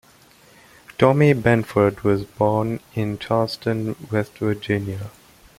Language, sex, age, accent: English, male, 19-29, England English